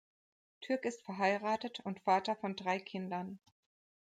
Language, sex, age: German, female, 30-39